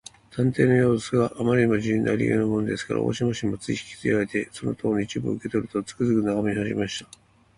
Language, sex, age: Japanese, male, 50-59